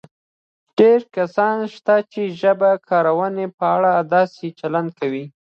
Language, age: Pashto, under 19